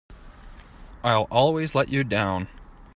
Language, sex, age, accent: English, male, 19-29, United States English